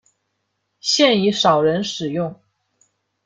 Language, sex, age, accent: Chinese, female, 19-29, 出生地：上海市